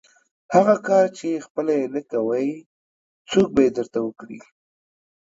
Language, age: Pashto, 19-29